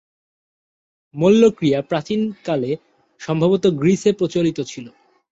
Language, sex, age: Bengali, male, under 19